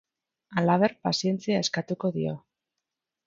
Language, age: Basque, 90+